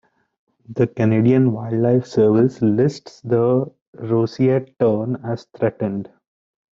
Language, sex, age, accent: English, male, 19-29, India and South Asia (India, Pakistan, Sri Lanka)